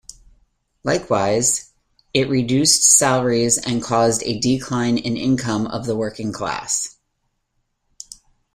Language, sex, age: English, female, 40-49